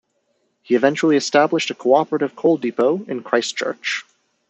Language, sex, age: English, male, 19-29